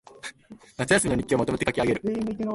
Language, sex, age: Japanese, male, 19-29